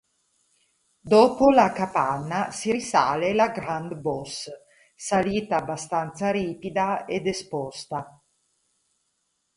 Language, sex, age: Italian, female, 40-49